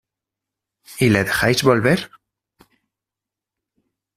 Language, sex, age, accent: Spanish, male, under 19, España: Centro-Sur peninsular (Madrid, Toledo, Castilla-La Mancha)